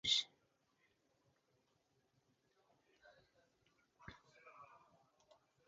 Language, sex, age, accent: English, male, 70-79, Scottish English